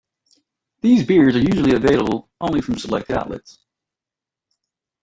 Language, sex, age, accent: English, male, 40-49, United States English